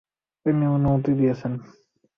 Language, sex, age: Bengali, male, 19-29